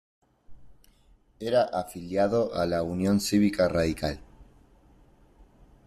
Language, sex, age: Spanish, male, 19-29